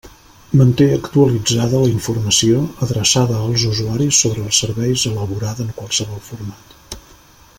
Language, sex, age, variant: Catalan, male, 50-59, Central